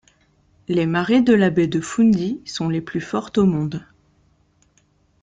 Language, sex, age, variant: French, female, 30-39, Français de métropole